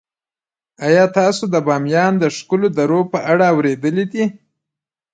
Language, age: Pashto, 19-29